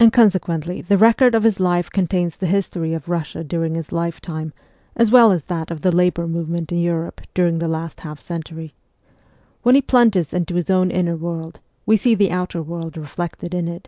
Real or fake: real